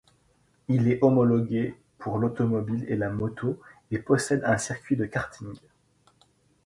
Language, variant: French, Français de métropole